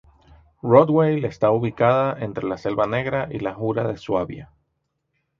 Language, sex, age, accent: Spanish, male, 30-39, Andino-Pacífico: Colombia, Perú, Ecuador, oeste de Bolivia y Venezuela andina